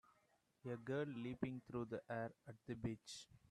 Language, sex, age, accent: English, male, 19-29, India and South Asia (India, Pakistan, Sri Lanka)